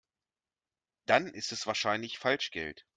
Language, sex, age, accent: German, male, 40-49, Deutschland Deutsch